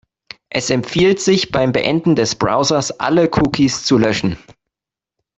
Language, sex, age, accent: German, male, 19-29, Deutschland Deutsch